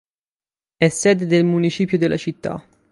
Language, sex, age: Italian, male, 19-29